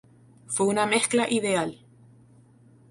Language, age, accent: Spanish, 19-29, España: Islas Canarias